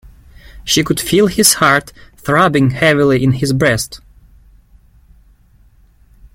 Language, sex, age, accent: English, male, 19-29, United States English